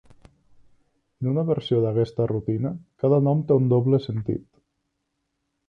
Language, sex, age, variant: Catalan, male, 19-29, Nord-Occidental